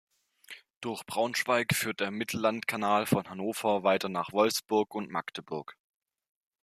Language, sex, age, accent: German, male, 19-29, Deutschland Deutsch